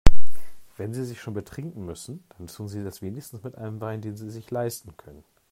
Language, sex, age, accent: German, male, 40-49, Deutschland Deutsch